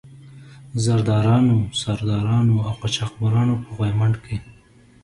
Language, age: Pashto, 30-39